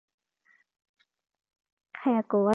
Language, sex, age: Japanese, female, under 19